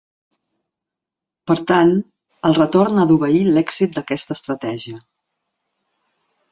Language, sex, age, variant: Catalan, female, 40-49, Central